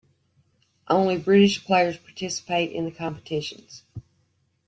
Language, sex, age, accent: English, female, 50-59, United States English